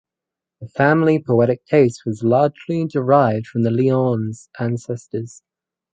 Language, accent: English, Australian English